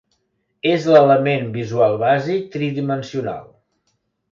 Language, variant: Catalan, Central